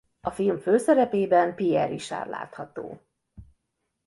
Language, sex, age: Hungarian, female, 50-59